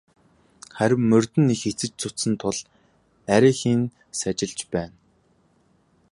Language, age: Mongolian, 19-29